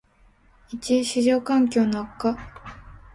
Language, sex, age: Japanese, female, 19-29